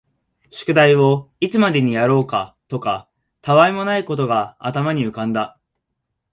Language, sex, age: Japanese, male, 19-29